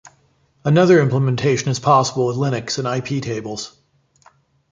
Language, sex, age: English, male, 40-49